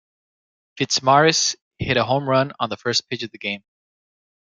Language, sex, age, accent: English, male, 19-29, United States English